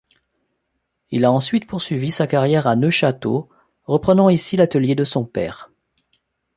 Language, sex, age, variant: French, male, 40-49, Français de métropole